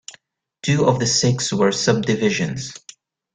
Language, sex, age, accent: English, male, 19-29, United States English